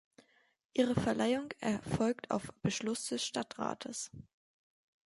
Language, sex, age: German, female, 19-29